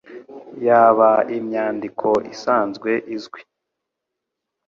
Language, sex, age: Kinyarwanda, male, 19-29